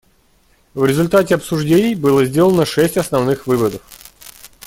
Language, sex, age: Russian, male, 30-39